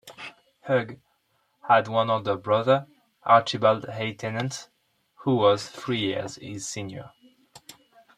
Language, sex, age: English, male, 19-29